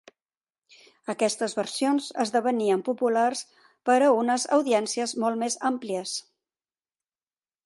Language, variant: Catalan, Central